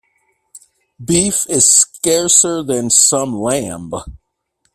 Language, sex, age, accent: English, male, 40-49, United States English